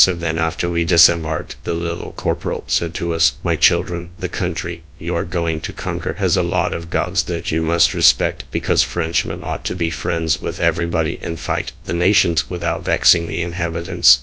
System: TTS, GradTTS